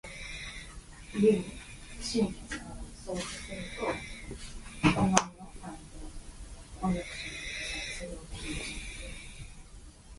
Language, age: English, 19-29